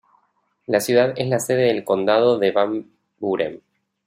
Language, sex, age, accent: Spanish, male, 30-39, Rioplatense: Argentina, Uruguay, este de Bolivia, Paraguay